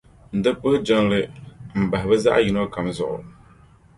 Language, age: Dagbani, 30-39